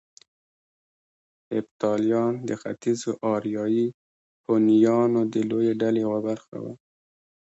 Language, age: Pashto, 19-29